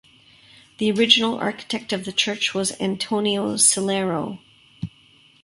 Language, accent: English, Canadian English